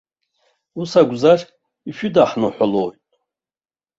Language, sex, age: Abkhazian, male, 60-69